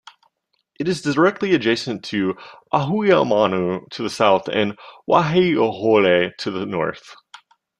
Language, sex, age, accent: English, male, 30-39, United States English